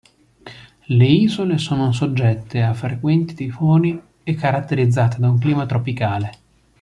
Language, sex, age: Italian, male, 30-39